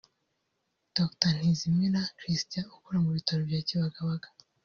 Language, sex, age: Kinyarwanda, female, 19-29